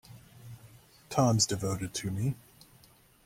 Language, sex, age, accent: English, male, 30-39, United States English